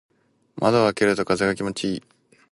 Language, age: Japanese, 19-29